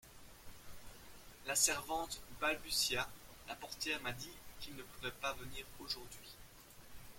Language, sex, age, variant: French, male, 30-39, Français de métropole